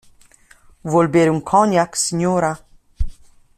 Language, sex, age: Italian, female, 50-59